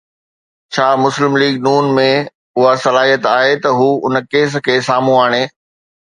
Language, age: Sindhi, 40-49